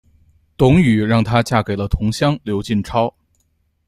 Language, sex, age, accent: Chinese, male, 19-29, 出生地：河北省